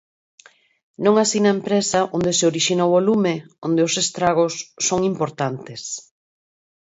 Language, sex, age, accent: Galician, female, 50-59, Normativo (estándar)